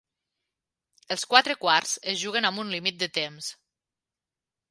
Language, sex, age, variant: Catalan, female, 40-49, Nord-Occidental